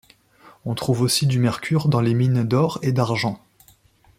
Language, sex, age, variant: French, male, 30-39, Français de métropole